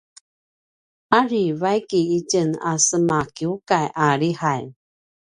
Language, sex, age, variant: Paiwan, female, 50-59, pinayuanan a kinaikacedasan (東排灣語)